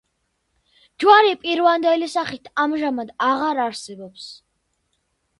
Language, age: Georgian, under 19